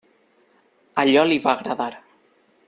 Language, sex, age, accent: Catalan, male, 19-29, valencià